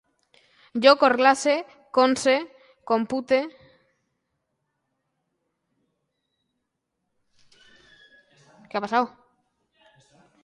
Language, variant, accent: Catalan, Valencià central, aprenent (recent, des del castellà)